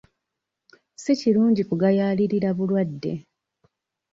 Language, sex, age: Ganda, female, 19-29